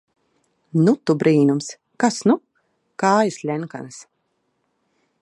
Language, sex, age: Latvian, female, 30-39